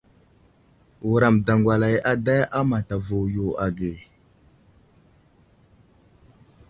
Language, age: Wuzlam, 19-29